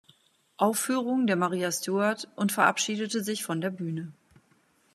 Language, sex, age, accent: German, female, 40-49, Deutschland Deutsch